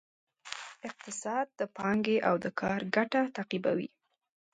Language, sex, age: Pashto, female, 19-29